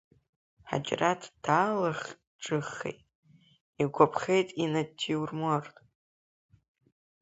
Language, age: Abkhazian, under 19